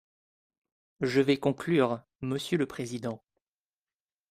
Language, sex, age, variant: French, male, 19-29, Français de métropole